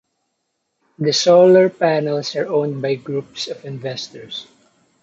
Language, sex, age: English, male, 19-29